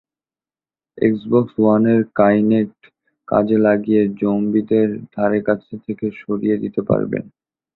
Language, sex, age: Bengali, male, 19-29